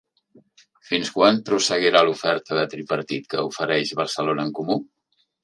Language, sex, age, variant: Catalan, male, 60-69, Central